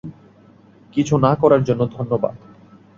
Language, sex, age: Bengali, male, 19-29